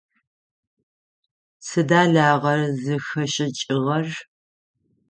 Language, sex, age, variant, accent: Adyghe, female, 50-59, Адыгабзэ (Кирил, пстэумэ зэдыряе), Кıэмгуй (Çemguy)